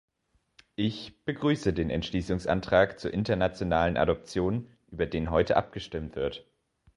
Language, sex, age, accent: German, male, 19-29, Deutschland Deutsch